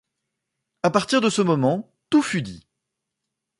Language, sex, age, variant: French, male, 30-39, Français de métropole